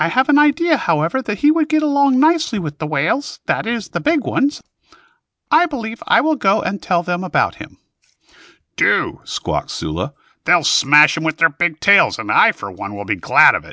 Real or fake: real